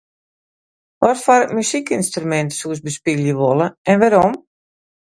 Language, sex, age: Western Frisian, female, 50-59